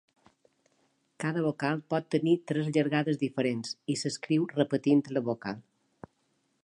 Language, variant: Catalan, Balear